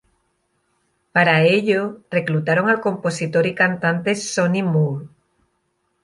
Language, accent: Spanish, España: Sur peninsular (Andalucia, Extremadura, Murcia)